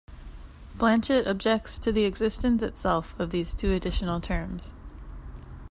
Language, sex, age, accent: English, female, 30-39, United States English